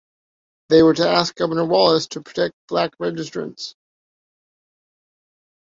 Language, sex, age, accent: English, male, 40-49, Canadian English